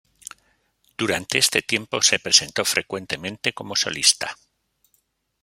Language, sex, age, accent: Spanish, male, 50-59, España: Norte peninsular (Asturias, Castilla y León, Cantabria, País Vasco, Navarra, Aragón, La Rioja, Guadalajara, Cuenca)